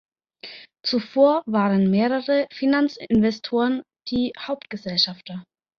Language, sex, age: German, female, 30-39